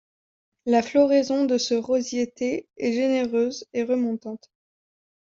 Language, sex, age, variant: French, female, 19-29, Français de métropole